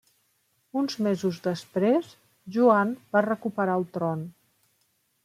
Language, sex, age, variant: Catalan, female, 50-59, Central